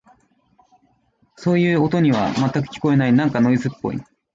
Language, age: Japanese, 19-29